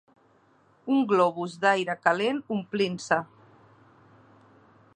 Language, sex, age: Catalan, female, 30-39